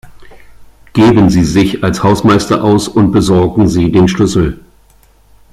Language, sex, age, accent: German, male, 50-59, Deutschland Deutsch